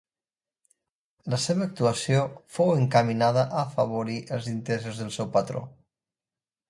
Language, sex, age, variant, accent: Catalan, female, 30-39, Nord-Occidental, nord-occidental